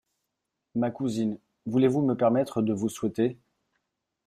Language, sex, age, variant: French, male, 40-49, Français de métropole